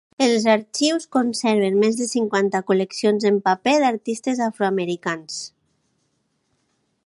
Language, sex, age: Catalan, female, 30-39